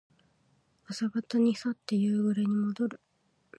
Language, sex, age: Japanese, female, 19-29